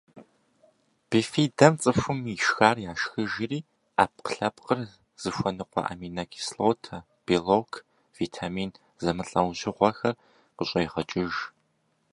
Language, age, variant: Kabardian, 19-29, Адыгэбзэ (Къэбэрдей, Кирил, псоми зэдай)